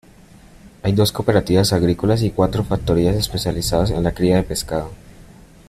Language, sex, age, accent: Spanish, male, under 19, Andino-Pacífico: Colombia, Perú, Ecuador, oeste de Bolivia y Venezuela andina